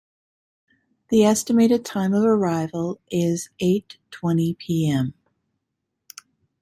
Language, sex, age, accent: English, female, 50-59, United States English